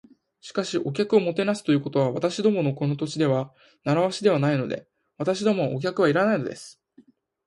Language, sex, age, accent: Japanese, male, 19-29, 標準語